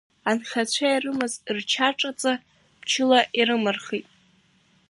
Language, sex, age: Abkhazian, female, under 19